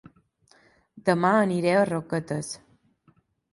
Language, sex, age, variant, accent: Catalan, female, 19-29, Balear, mallorquí